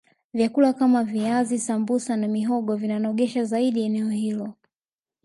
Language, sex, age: Swahili, male, 19-29